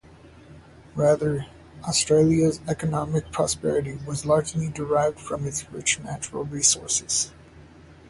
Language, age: English, 40-49